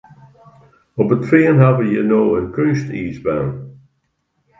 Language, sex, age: Western Frisian, male, 80-89